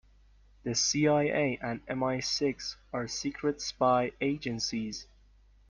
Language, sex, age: English, male, 19-29